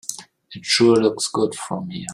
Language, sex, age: English, male, 30-39